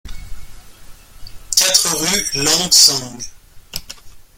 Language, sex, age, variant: French, male, 40-49, Français de métropole